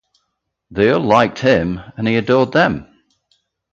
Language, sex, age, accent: English, male, 50-59, England English